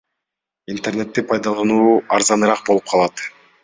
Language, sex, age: Kyrgyz, male, 19-29